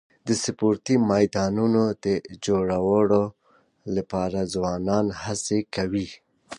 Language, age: Pashto, 30-39